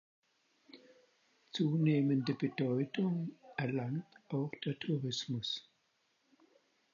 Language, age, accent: German, 70-79, Deutschland Deutsch